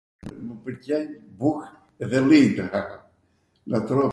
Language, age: Arvanitika Albanian, 70-79